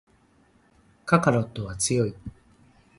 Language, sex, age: Japanese, male, 50-59